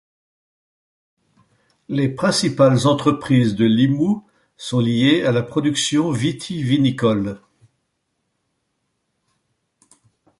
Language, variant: French, Français de métropole